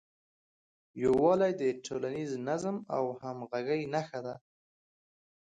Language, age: Pashto, 19-29